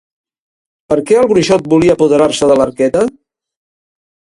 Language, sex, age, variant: Catalan, male, 60-69, Central